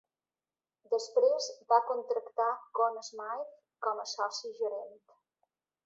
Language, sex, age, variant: Catalan, female, 40-49, Balear